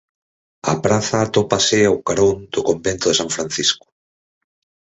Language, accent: Galician, Central (gheada)